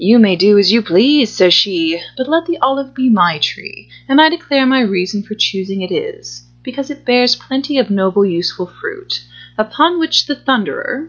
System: none